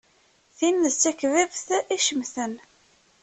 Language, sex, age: Kabyle, female, 30-39